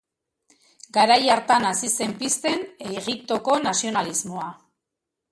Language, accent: Basque, Mendebalekoa (Araba, Bizkaia, Gipuzkoako mendebaleko herri batzuk)